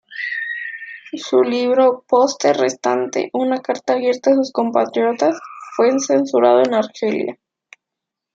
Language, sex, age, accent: Spanish, female, 19-29, México